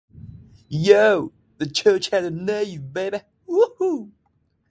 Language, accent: English, United States English